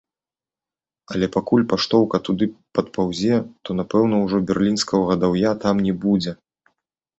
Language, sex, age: Belarusian, male, 30-39